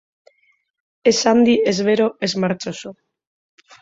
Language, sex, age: Basque, female, 30-39